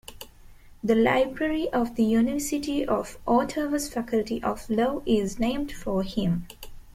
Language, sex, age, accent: English, female, 19-29, India and South Asia (India, Pakistan, Sri Lanka)